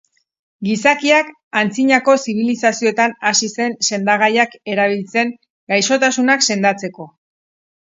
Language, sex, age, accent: Basque, female, 40-49, Erdialdekoa edo Nafarra (Gipuzkoa, Nafarroa)